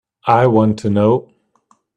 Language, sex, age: English, male, 40-49